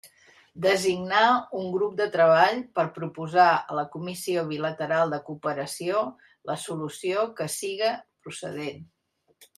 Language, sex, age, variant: Catalan, female, 50-59, Central